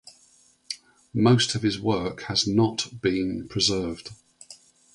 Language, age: English, 60-69